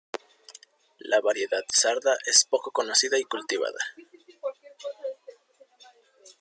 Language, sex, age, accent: Spanish, male, under 19, España: Centro-Sur peninsular (Madrid, Toledo, Castilla-La Mancha)